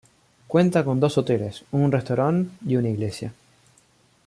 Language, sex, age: Spanish, male, under 19